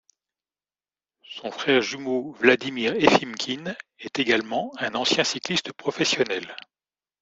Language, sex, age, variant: French, male, 50-59, Français de métropole